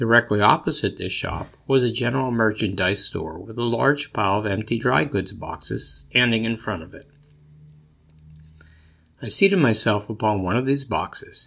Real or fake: real